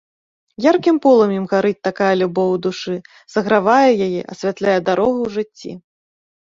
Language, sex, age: Belarusian, female, 30-39